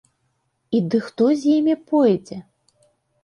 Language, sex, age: Belarusian, female, 40-49